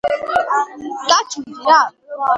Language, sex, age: Georgian, female, under 19